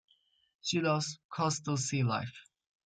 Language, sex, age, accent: English, male, under 19, United States English